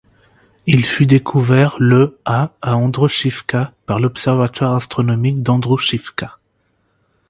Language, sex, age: French, male, 19-29